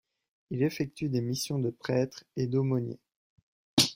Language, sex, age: French, male, 19-29